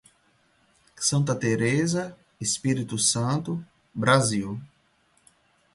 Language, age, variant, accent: Portuguese, 40-49, Portuguese (Brasil), Nordestino